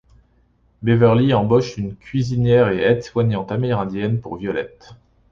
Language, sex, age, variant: French, male, 40-49, Français de métropole